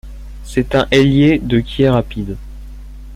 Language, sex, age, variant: French, male, under 19, Français de métropole